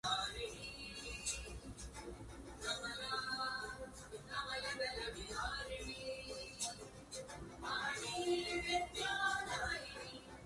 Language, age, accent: English, 19-29, India and South Asia (India, Pakistan, Sri Lanka); Malaysian English